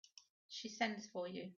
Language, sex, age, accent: English, female, 50-59, England English